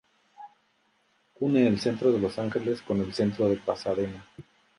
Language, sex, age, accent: Spanish, male, 40-49, México